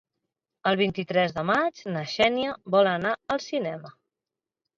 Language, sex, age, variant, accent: Catalan, female, 30-39, Central, central